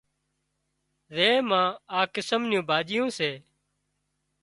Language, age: Wadiyara Koli, 40-49